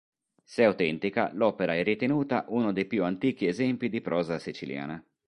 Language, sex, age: Italian, male, 40-49